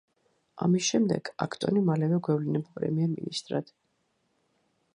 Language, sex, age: Georgian, female, 40-49